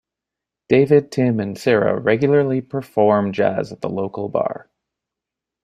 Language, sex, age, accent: English, male, 30-39, Canadian English